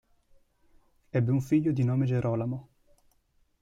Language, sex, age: Italian, male, 19-29